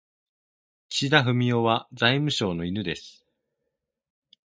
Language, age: Japanese, 19-29